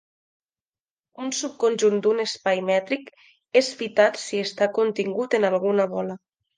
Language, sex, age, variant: Catalan, female, 19-29, Nord-Occidental